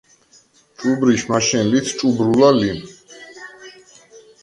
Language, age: Svan, 40-49